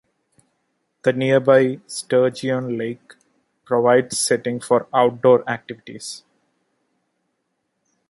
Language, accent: English, India and South Asia (India, Pakistan, Sri Lanka)